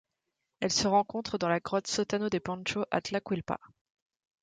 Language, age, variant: French, 30-39, Français de métropole